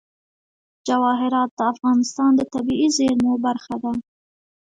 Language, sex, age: Pashto, female, 19-29